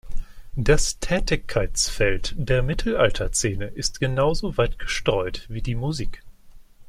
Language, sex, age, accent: German, male, 19-29, Deutschland Deutsch